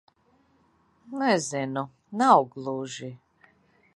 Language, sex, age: Latvian, female, 50-59